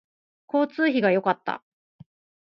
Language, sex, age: Japanese, female, 40-49